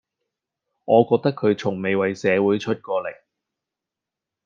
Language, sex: Cantonese, male